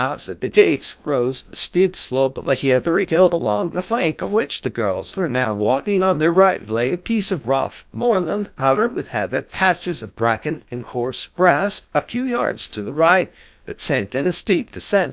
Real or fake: fake